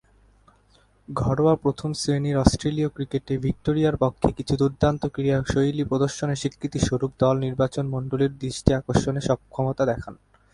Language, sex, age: Bengali, male, 19-29